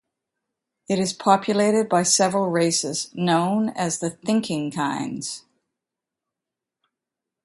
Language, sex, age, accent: English, female, 60-69, Canadian English